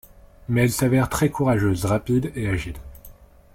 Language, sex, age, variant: French, male, 19-29, Français de métropole